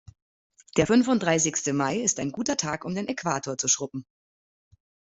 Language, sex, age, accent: German, female, 30-39, Deutschland Deutsch